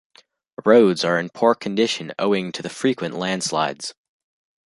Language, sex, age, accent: English, female, under 19, United States English